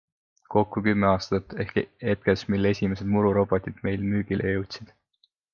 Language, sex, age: Estonian, male, 19-29